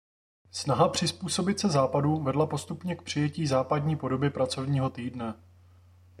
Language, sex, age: Czech, male, 30-39